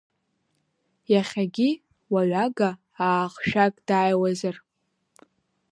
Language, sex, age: Abkhazian, female, under 19